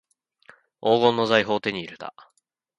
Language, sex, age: Japanese, male, 19-29